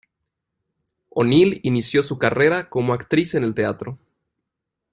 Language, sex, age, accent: Spanish, male, 19-29, México